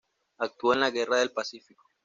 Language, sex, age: Spanish, male, 19-29